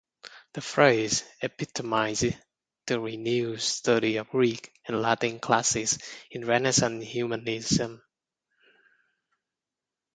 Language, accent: English, Filipino